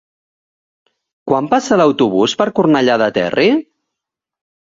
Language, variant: Catalan, Central